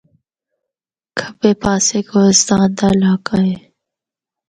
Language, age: Northern Hindko, 30-39